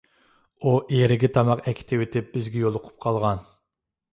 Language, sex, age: Uyghur, male, 19-29